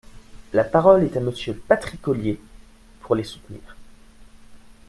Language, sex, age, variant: French, male, 19-29, Français de métropole